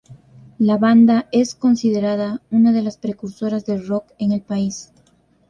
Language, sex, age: Spanish, female, 19-29